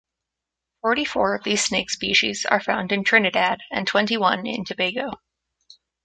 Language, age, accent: English, 19-29, United States English